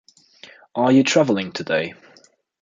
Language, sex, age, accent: English, male, under 19, England English